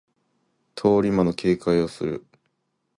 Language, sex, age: Japanese, male, 19-29